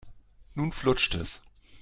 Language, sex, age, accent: German, male, 40-49, Deutschland Deutsch